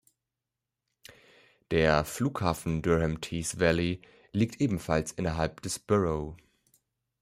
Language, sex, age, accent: German, male, 30-39, Deutschland Deutsch